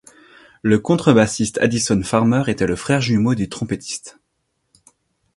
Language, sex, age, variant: French, male, under 19, Français de métropole